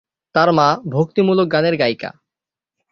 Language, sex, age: Bengali, male, 19-29